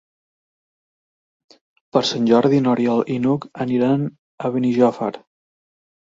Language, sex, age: Catalan, male, 40-49